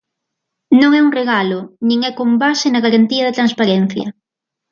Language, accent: Galician, Atlántico (seseo e gheada)